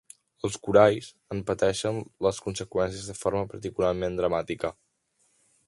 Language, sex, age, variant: Catalan, male, under 19, Central